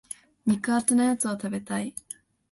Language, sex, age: Japanese, female, under 19